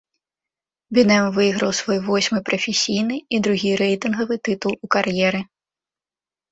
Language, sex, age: Belarusian, female, 19-29